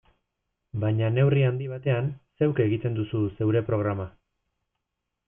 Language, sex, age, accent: Basque, male, 30-39, Erdialdekoa edo Nafarra (Gipuzkoa, Nafarroa)